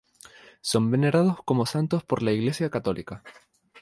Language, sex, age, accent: Spanish, male, 19-29, España: Islas Canarias